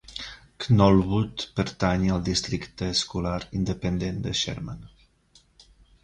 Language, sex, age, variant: Catalan, male, 50-59, Central